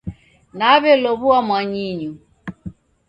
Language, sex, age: Taita, female, 60-69